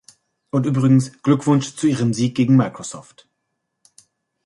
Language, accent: German, Deutschland Deutsch